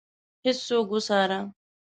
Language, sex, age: Pashto, female, 19-29